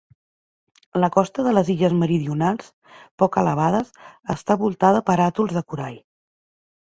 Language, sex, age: Catalan, female, 40-49